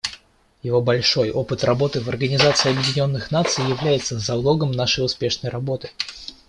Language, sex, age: Russian, male, under 19